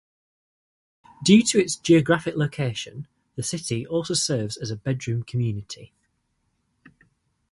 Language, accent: English, England English